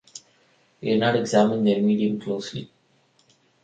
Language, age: English, 19-29